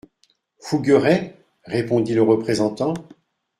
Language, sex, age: French, male, 60-69